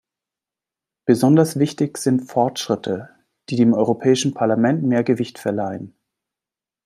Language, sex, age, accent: German, male, 30-39, Deutschland Deutsch